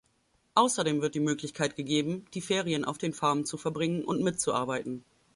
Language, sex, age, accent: German, female, 19-29, Deutschland Deutsch